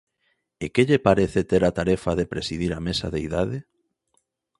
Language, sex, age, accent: Galician, male, 19-29, Normativo (estándar)